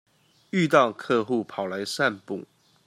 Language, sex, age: Chinese, male, 30-39